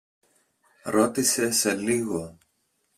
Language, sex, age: Greek, male, 30-39